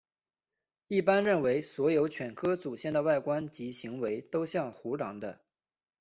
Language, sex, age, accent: Chinese, male, 19-29, 出生地：山西省